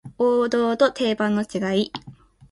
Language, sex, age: Japanese, female, 19-29